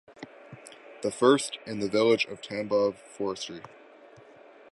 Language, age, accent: English, 19-29, United States English